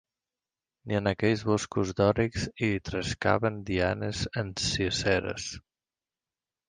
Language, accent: Catalan, central; valencià